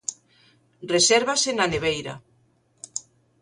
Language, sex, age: Galician, female, 50-59